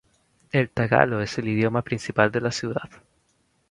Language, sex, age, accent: Spanish, female, 19-29, Chileno: Chile, Cuyo